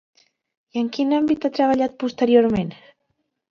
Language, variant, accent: Catalan, Central, central